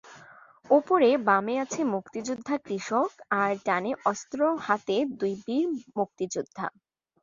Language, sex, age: Bengali, female, under 19